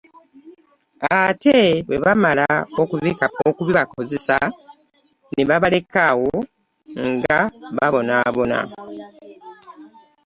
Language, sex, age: Ganda, female, 50-59